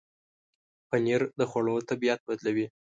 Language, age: Pashto, 19-29